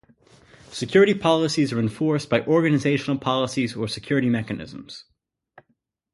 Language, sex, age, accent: English, male, 19-29, United States English